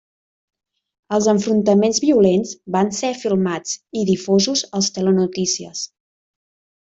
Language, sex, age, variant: Catalan, female, 30-39, Central